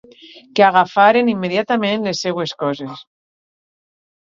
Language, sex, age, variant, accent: Catalan, female, 30-39, Alacantí, valencià